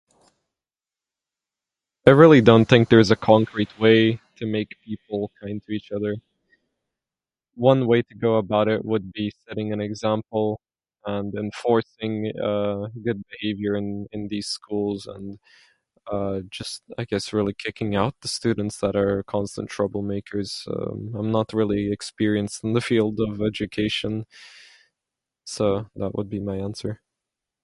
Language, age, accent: English, under 19, United States English